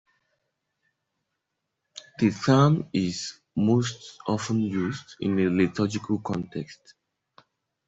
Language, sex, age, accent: English, male, 19-29, Southern African (South Africa, Zimbabwe, Namibia)